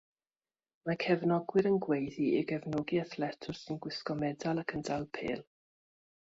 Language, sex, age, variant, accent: Welsh, female, 40-49, South-Western Welsh, Y Deyrnas Unedig Cymraeg